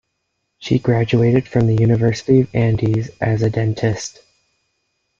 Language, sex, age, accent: English, male, under 19, United States English